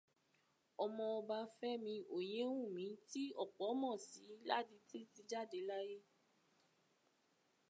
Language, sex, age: Yoruba, female, 19-29